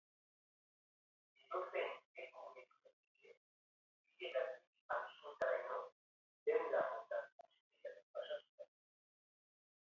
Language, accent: Basque, Nafar-lapurtarra edo Zuberotarra (Lapurdi, Nafarroa Beherea, Zuberoa)